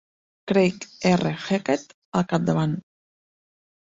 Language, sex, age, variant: Catalan, female, 30-39, Central